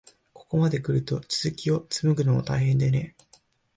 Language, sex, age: Japanese, male, 19-29